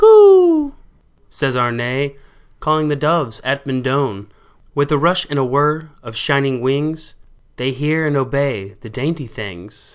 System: none